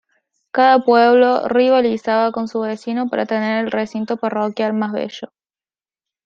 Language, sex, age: Spanish, female, 19-29